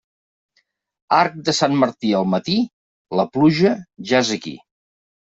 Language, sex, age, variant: Catalan, male, 50-59, Central